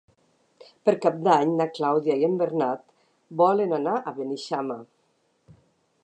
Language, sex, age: Catalan, female, 60-69